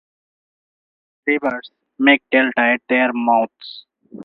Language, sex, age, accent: English, male, 19-29, India and South Asia (India, Pakistan, Sri Lanka)